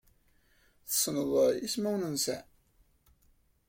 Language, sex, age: Kabyle, male, 19-29